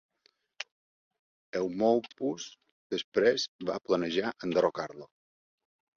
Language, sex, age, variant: Catalan, male, 50-59, Balear